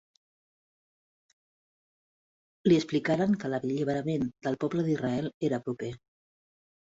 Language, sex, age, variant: Catalan, female, 40-49, Central